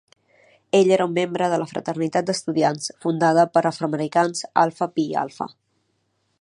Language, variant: Catalan, Central